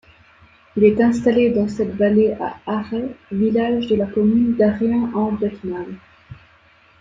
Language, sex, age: French, female, 19-29